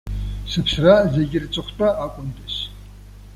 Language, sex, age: Abkhazian, male, 70-79